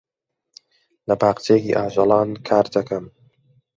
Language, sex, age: Central Kurdish, male, under 19